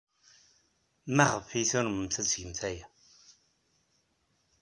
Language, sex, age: Kabyle, male, 60-69